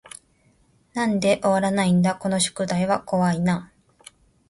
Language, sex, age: Japanese, female, 30-39